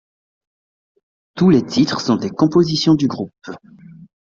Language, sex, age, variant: French, male, 40-49, Français de métropole